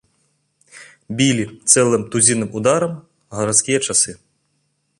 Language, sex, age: Belarusian, male, 30-39